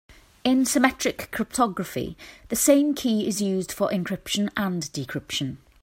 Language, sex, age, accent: English, female, 30-39, England English